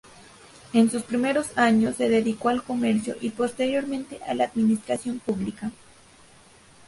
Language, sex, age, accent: Spanish, female, 19-29, México